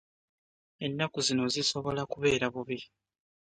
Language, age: Ganda, 19-29